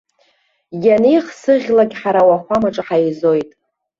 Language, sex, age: Abkhazian, female, 40-49